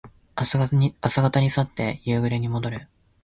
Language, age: Japanese, 19-29